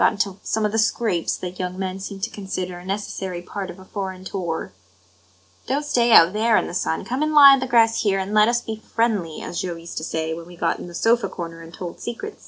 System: none